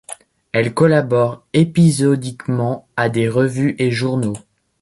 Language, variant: French, Français de métropole